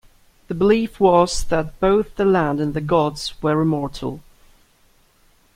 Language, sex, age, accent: English, male, 19-29, England English